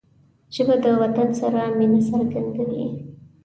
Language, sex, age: Pashto, female, 19-29